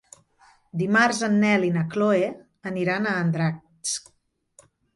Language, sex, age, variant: Catalan, female, 40-49, Central